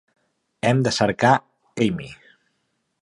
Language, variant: Catalan, Central